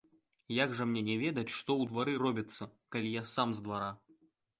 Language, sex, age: Belarusian, male, 19-29